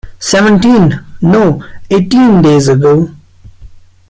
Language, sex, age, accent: English, male, 19-29, India and South Asia (India, Pakistan, Sri Lanka)